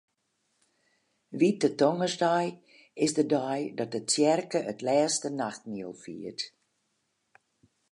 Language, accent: Western Frisian, Klaaifrysk